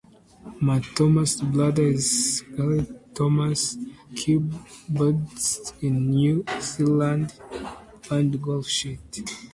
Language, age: English, 19-29